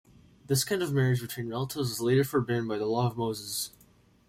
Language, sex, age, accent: English, male, under 19, United States English